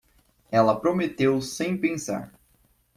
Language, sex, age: Portuguese, male, 19-29